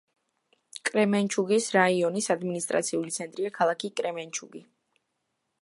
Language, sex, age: Georgian, female, under 19